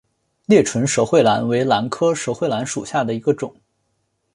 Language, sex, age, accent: Chinese, male, 19-29, 出生地：辽宁省